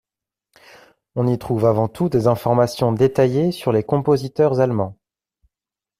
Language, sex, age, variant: French, male, 19-29, Français de métropole